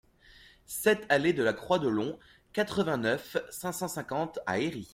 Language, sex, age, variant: French, male, 19-29, Français de métropole